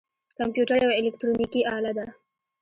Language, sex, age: Pashto, female, 19-29